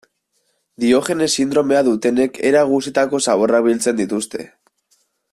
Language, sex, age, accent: Basque, male, 19-29, Mendebalekoa (Araba, Bizkaia, Gipuzkoako mendebaleko herri batzuk)